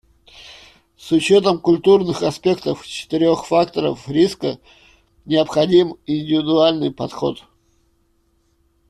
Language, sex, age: Russian, male, 40-49